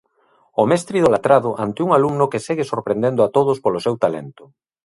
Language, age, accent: Galician, 40-49, Normativo (estándar)